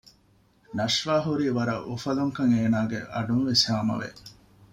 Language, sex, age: Divehi, male, 30-39